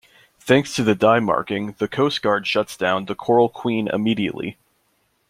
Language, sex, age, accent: English, male, 19-29, United States English